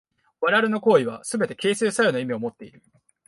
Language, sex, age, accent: Japanese, male, 19-29, 標準語